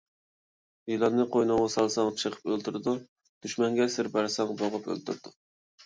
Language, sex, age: Uyghur, male, 19-29